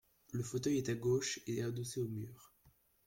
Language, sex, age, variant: French, male, under 19, Français de métropole